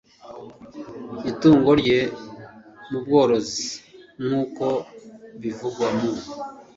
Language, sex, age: Kinyarwanda, male, 30-39